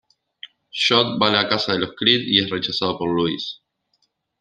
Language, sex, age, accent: Spanish, male, 30-39, Rioplatense: Argentina, Uruguay, este de Bolivia, Paraguay